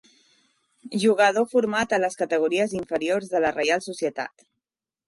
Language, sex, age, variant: Catalan, female, 30-39, Central